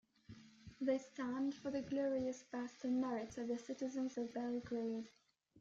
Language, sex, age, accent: English, female, under 19, England English